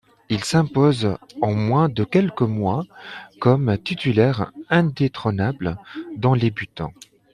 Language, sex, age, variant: French, male, 30-39, Français de métropole